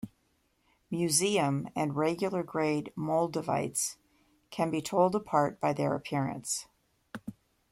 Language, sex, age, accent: English, female, 50-59, United States English